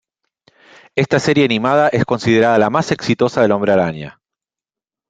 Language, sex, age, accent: Spanish, male, 40-49, Rioplatense: Argentina, Uruguay, este de Bolivia, Paraguay